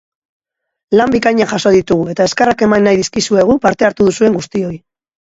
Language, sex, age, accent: Basque, female, 40-49, Mendebalekoa (Araba, Bizkaia, Gipuzkoako mendebaleko herri batzuk)